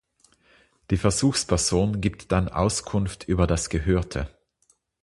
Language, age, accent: German, 40-49, Österreichisches Deutsch